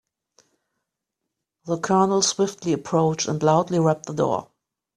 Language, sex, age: English, female, 50-59